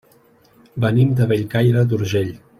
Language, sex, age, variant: Catalan, male, 40-49, Central